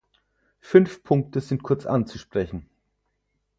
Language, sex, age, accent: German, male, 30-39, Deutschland Deutsch